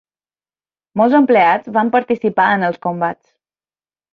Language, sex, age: Catalan, female, 30-39